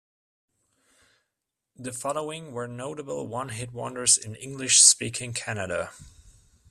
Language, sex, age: English, male, 30-39